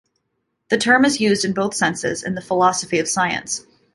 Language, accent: English, United States English